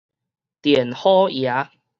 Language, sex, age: Min Nan Chinese, male, 19-29